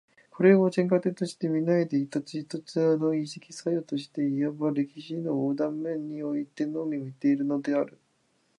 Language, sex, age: Japanese, male, 19-29